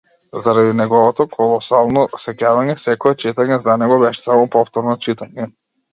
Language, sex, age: Macedonian, male, 19-29